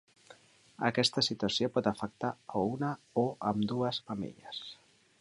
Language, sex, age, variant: Catalan, male, 50-59, Central